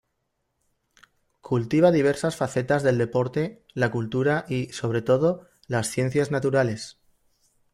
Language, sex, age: Spanish, male, 40-49